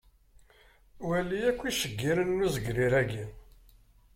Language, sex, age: Kabyle, male, 50-59